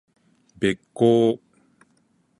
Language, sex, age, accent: Japanese, male, 40-49, 標準語